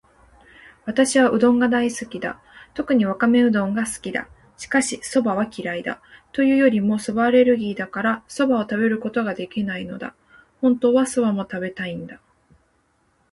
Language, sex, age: Japanese, female, 19-29